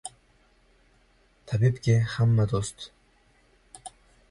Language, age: Uzbek, 19-29